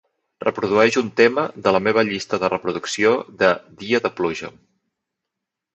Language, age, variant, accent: Catalan, 30-39, Central, central